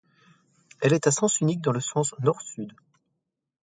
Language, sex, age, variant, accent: French, male, 30-39, Français d'Europe, Français de Belgique